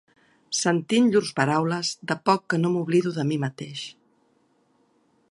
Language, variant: Catalan, Central